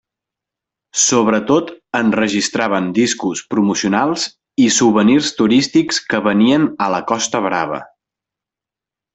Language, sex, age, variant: Catalan, male, 19-29, Central